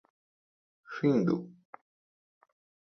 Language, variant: Portuguese, Portuguese (Brasil)